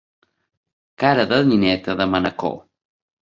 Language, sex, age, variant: Catalan, male, 40-49, Nord-Occidental